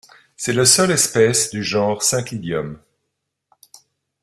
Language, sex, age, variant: French, male, 60-69, Français de métropole